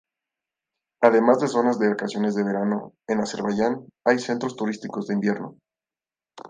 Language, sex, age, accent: Spanish, male, 19-29, México